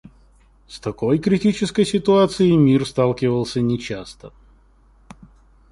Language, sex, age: Russian, male, 19-29